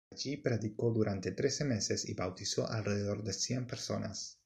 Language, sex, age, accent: Spanish, male, 19-29, Chileno: Chile, Cuyo